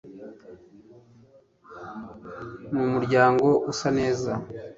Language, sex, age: Kinyarwanda, male, 40-49